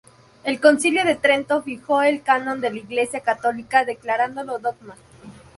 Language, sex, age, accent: Spanish, female, 19-29, México